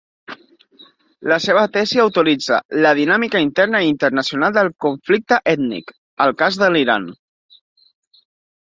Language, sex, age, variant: Catalan, male, 19-29, Central